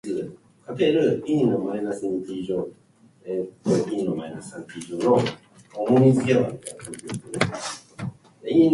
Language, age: Japanese, 19-29